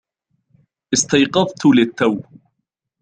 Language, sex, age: Arabic, male, 19-29